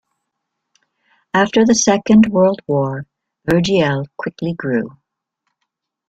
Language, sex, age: English, female, 60-69